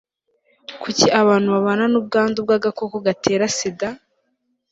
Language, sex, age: Kinyarwanda, female, 19-29